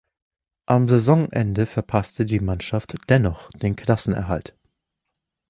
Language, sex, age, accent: German, male, 19-29, Deutschland Deutsch